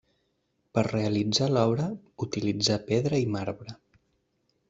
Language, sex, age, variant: Catalan, male, 19-29, Central